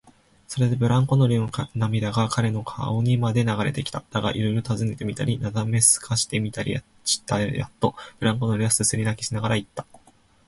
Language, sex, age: Japanese, male, 19-29